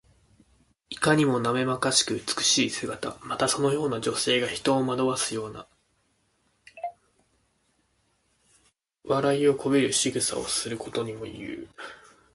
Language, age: Japanese, 19-29